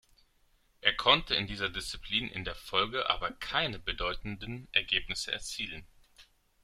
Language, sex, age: German, male, 30-39